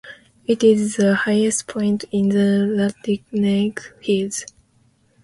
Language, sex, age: English, female, 19-29